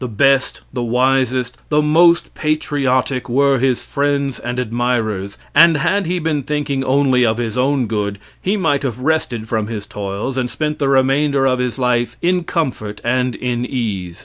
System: none